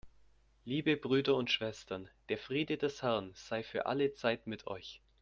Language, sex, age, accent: German, male, under 19, Deutschland Deutsch